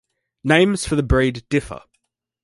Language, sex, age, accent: English, male, 19-29, Australian English